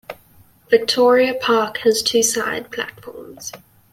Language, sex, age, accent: English, female, 19-29, Southern African (South Africa, Zimbabwe, Namibia)